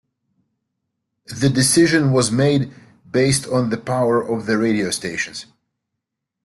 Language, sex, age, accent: English, male, 30-39, United States English